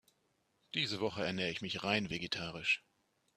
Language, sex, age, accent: German, male, 40-49, Deutschland Deutsch